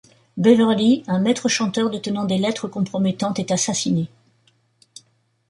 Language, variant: French, Français de métropole